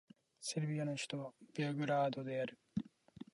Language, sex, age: Japanese, male, 19-29